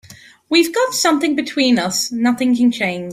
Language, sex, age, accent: English, female, 40-49, United States English